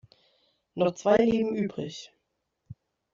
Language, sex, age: German, female, 30-39